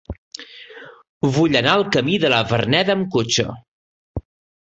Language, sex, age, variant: Catalan, male, 40-49, Central